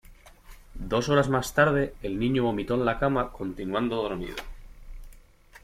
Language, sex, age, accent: Spanish, male, 19-29, España: Norte peninsular (Asturias, Castilla y León, Cantabria, País Vasco, Navarra, Aragón, La Rioja, Guadalajara, Cuenca)